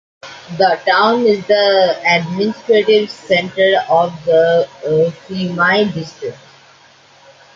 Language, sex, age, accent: English, male, under 19, India and South Asia (India, Pakistan, Sri Lanka)